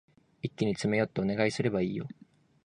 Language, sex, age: Japanese, male, 19-29